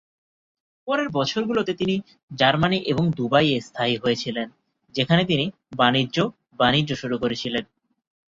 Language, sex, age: Bengali, male, 19-29